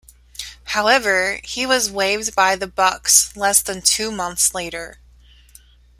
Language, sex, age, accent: English, female, 30-39, United States English